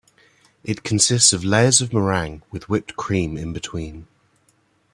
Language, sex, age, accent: English, male, 19-29, England English